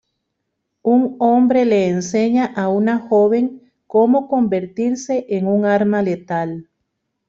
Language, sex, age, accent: Spanish, female, 40-49, América central